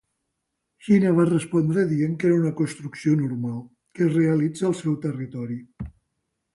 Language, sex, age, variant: Catalan, male, 60-69, Central